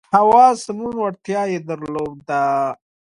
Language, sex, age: Pashto, female, 30-39